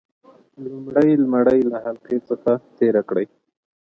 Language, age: Pashto, 30-39